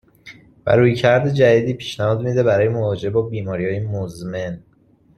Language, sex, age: Persian, male, 19-29